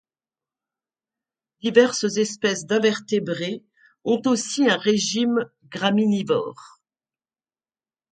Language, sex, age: French, female, 60-69